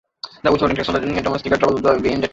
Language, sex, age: English, male, 19-29